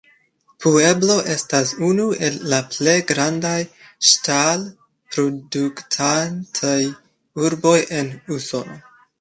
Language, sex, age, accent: Esperanto, male, 19-29, Internacia